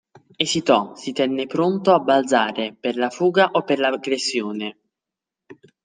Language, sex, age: Italian, male, under 19